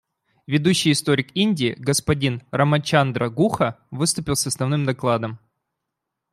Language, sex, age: Russian, male, 19-29